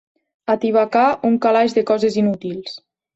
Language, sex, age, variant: Catalan, female, 19-29, Nord-Occidental